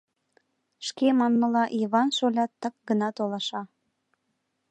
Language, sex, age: Mari, female, 19-29